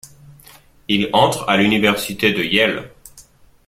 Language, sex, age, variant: French, male, 30-39, Français de métropole